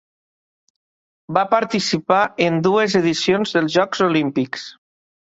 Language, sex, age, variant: Catalan, male, 40-49, Nord-Occidental